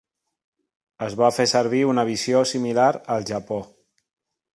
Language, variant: Catalan, Central